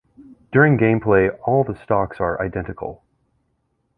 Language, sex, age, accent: English, male, 30-39, United States English